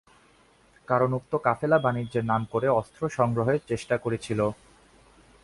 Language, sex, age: Bengali, male, 19-29